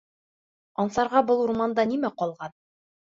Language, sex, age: Bashkir, female, 30-39